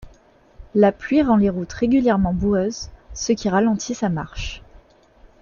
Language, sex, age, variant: French, female, 19-29, Français de métropole